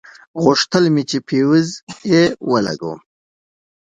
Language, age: Pashto, 19-29